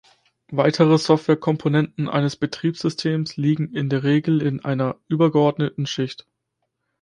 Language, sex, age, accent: German, male, 19-29, Deutschland Deutsch